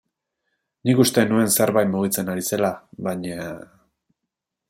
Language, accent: Basque, Mendebalekoa (Araba, Bizkaia, Gipuzkoako mendebaleko herri batzuk)